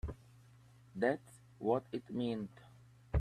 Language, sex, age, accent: English, male, 30-39, England English